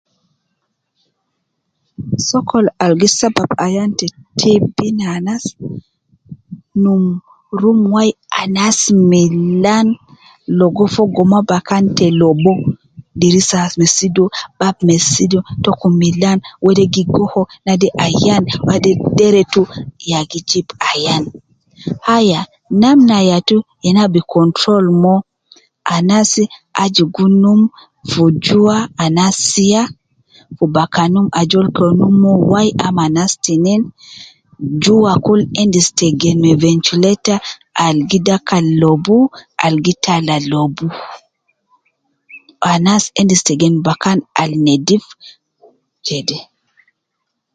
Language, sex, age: Nubi, female, 30-39